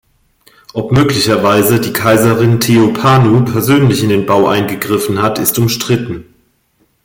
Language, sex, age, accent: German, female, 50-59, Deutschland Deutsch